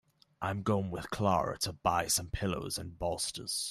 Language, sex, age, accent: English, male, under 19, England English